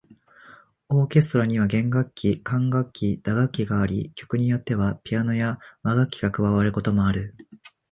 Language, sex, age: Japanese, male, 19-29